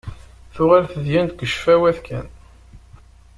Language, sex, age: Kabyle, male, 19-29